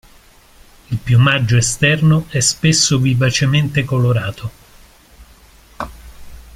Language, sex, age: Italian, male, 50-59